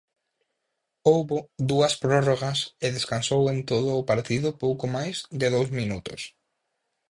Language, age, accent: Galician, 19-29, Oriental (común en zona oriental)